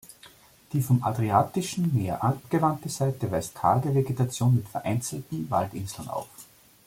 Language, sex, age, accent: German, male, 30-39, Österreichisches Deutsch